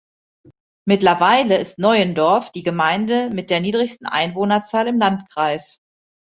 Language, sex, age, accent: German, female, 40-49, Deutschland Deutsch